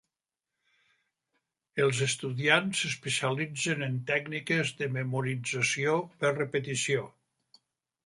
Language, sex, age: Catalan, male, 80-89